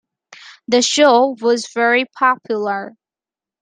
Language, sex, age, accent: English, female, 19-29, United States English